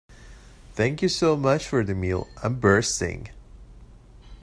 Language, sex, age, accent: English, male, 30-39, United States English